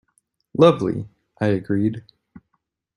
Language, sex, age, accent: English, male, 30-39, United States English